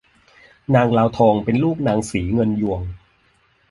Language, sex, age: Thai, male, 40-49